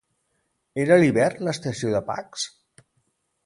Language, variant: Catalan, Central